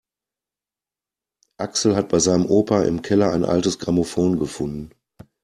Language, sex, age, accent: German, male, 40-49, Deutschland Deutsch